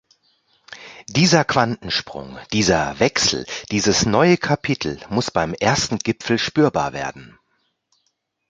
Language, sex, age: German, male, 40-49